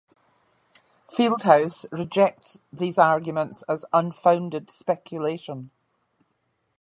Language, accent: English, Scottish English